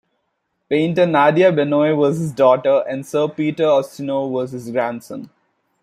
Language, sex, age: English, male, 19-29